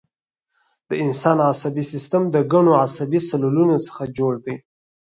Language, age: Pashto, 19-29